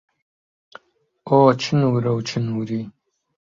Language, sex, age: Central Kurdish, male, 30-39